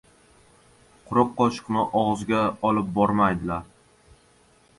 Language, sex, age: Uzbek, male, under 19